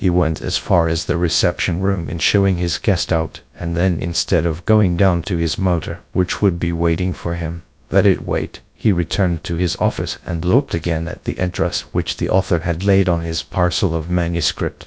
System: TTS, GradTTS